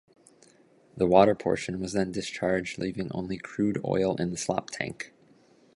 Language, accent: English, United States English